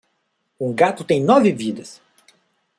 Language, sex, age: Portuguese, male, 40-49